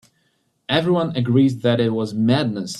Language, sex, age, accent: English, male, 19-29, United States English